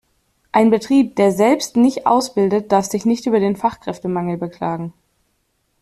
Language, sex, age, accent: German, female, 19-29, Deutschland Deutsch